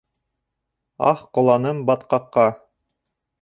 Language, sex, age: Bashkir, male, 30-39